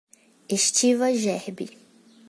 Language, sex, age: Portuguese, female, 19-29